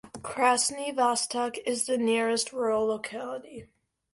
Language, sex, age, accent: English, female, under 19, United States English